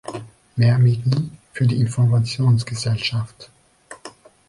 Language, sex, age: German, male, 30-39